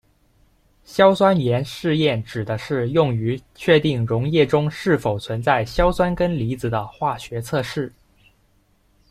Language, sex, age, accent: Chinese, male, 19-29, 出生地：广东省